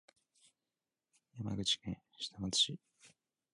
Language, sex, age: Japanese, male, 19-29